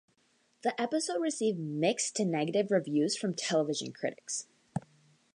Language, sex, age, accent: English, female, under 19, United States English